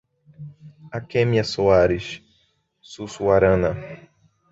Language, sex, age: Portuguese, male, 19-29